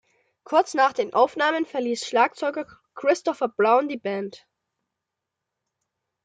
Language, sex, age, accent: German, female, under 19, Deutschland Deutsch